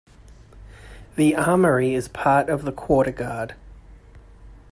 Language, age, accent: English, 30-39, Australian English